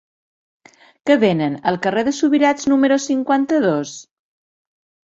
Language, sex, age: Catalan, female, 50-59